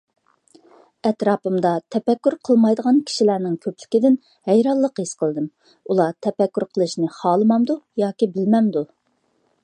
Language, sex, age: Uyghur, female, 40-49